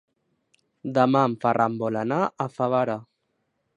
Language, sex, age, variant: Catalan, male, 19-29, Central